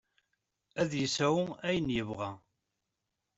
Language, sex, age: Kabyle, male, 40-49